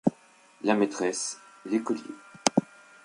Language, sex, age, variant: French, male, 30-39, Français de métropole